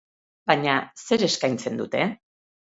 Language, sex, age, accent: Basque, female, 50-59, Erdialdekoa edo Nafarra (Gipuzkoa, Nafarroa)